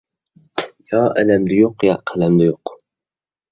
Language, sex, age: Uyghur, male, 19-29